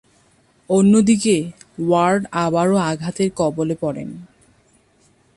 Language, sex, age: Bengali, female, 19-29